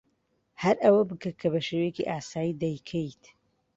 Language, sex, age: Central Kurdish, female, 30-39